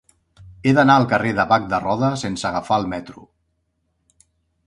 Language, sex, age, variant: Catalan, male, 40-49, Central